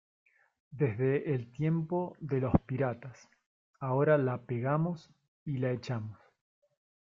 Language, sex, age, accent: Spanish, male, 30-39, Rioplatense: Argentina, Uruguay, este de Bolivia, Paraguay